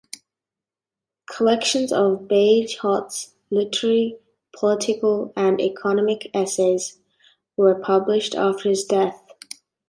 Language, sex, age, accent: English, female, under 19, Australian English